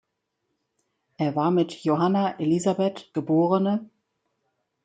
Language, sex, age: German, female, 50-59